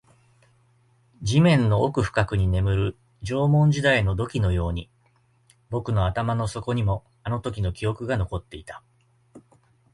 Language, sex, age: Japanese, male, 50-59